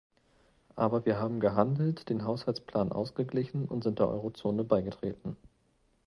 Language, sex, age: German, male, 19-29